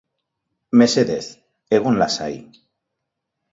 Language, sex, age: Basque, male, 40-49